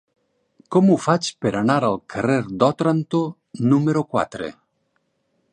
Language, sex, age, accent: Catalan, male, 50-59, valencià